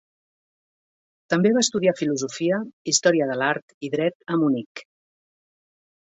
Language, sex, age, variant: Catalan, female, 40-49, Central